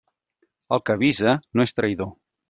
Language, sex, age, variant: Catalan, male, 30-39, Central